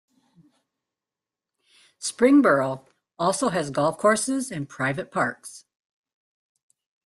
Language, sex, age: English, female, 70-79